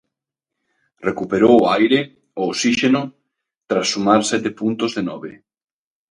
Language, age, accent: Galician, 30-39, Central (gheada)